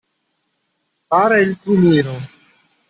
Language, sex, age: Italian, male, 50-59